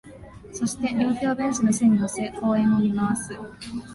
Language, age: Japanese, 19-29